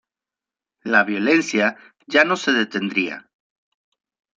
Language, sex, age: Spanish, male, 30-39